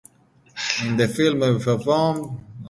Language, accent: English, United States English